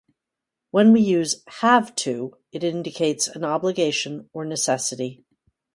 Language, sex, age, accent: English, female, 60-69, United States English